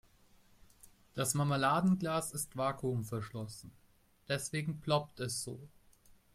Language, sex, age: German, male, 19-29